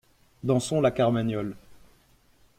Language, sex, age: French, male, 19-29